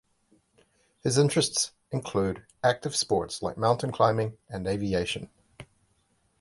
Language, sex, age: English, male, 50-59